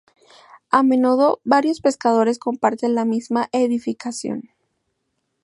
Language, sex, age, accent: Spanish, female, under 19, México